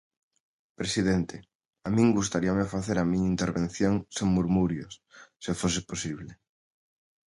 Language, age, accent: Galician, 30-39, Normativo (estándar)